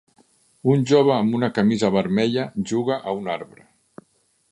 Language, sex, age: Catalan, male, 50-59